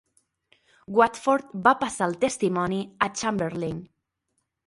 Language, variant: Catalan, Central